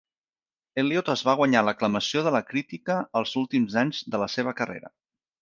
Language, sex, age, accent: Catalan, male, 40-49, Català central